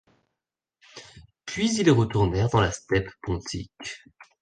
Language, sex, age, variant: French, female, 19-29, Français de métropole